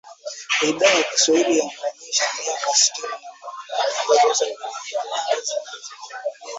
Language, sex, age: Swahili, male, 19-29